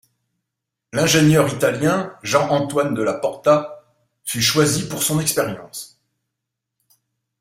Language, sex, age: French, male, 50-59